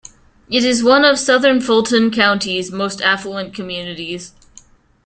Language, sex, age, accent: English, female, 19-29, United States English